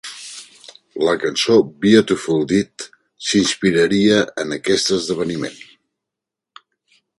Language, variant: Catalan, Central